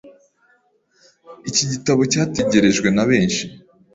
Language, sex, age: Kinyarwanda, female, 19-29